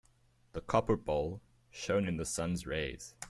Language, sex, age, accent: English, male, 19-29, Southern African (South Africa, Zimbabwe, Namibia)